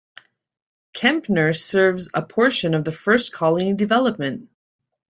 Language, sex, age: English, female, 30-39